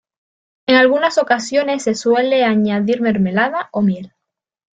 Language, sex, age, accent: Spanish, female, 19-29, España: Norte peninsular (Asturias, Castilla y León, Cantabria, País Vasco, Navarra, Aragón, La Rioja, Guadalajara, Cuenca)